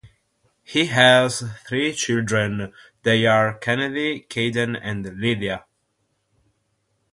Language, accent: English, United States English; Italian